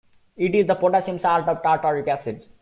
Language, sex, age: English, male, 19-29